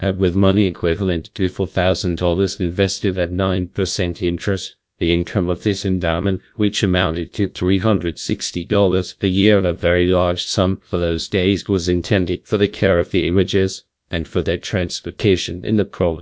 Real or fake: fake